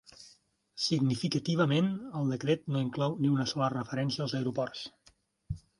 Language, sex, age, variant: Catalan, male, 30-39, Central